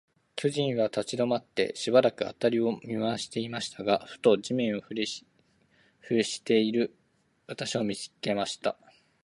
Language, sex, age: Japanese, male, 19-29